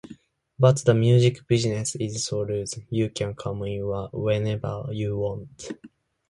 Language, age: English, 19-29